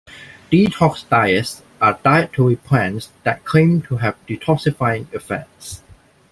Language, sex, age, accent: English, male, 19-29, Hong Kong English